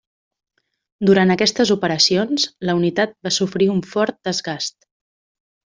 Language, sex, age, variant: Catalan, female, 40-49, Central